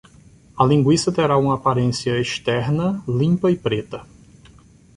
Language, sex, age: Portuguese, male, 40-49